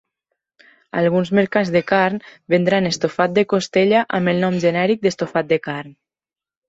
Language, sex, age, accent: Catalan, female, 19-29, valencià